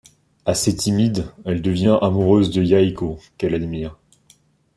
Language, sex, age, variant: French, male, 19-29, Français de métropole